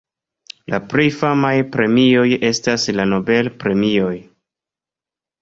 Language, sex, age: Esperanto, male, 30-39